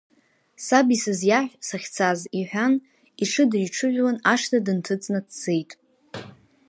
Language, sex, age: Abkhazian, female, 19-29